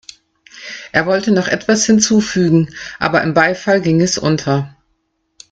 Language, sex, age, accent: German, female, 50-59, Deutschland Deutsch